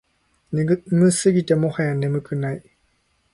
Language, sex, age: Japanese, male, 19-29